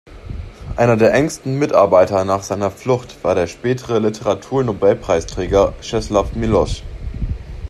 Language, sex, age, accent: German, male, 19-29, Deutschland Deutsch